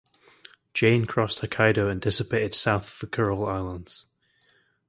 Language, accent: English, England English; Scottish English